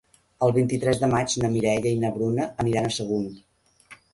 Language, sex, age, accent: Catalan, female, 50-59, nord-oriental